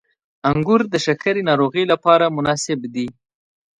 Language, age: Pashto, 19-29